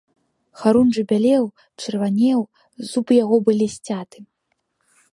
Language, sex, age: Belarusian, female, under 19